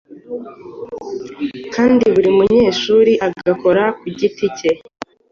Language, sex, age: Kinyarwanda, female, 19-29